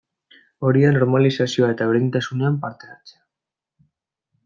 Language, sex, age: Basque, male, 19-29